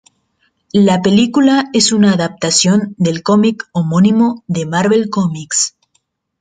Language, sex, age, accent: Spanish, female, 19-29, México